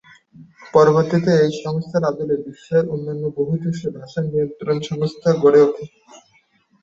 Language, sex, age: Bengali, male, 19-29